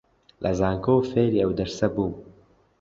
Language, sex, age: Central Kurdish, male, 19-29